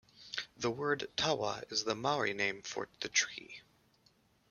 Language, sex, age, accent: English, male, 30-39, Canadian English